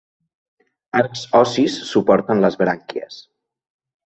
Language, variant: Catalan, Central